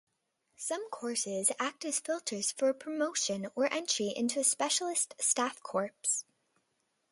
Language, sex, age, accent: English, female, under 19, United States English